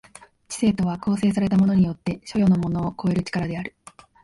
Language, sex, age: Japanese, female, 19-29